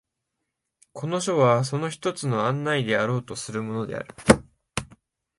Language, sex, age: Japanese, male, 19-29